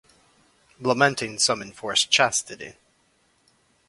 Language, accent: English, United States English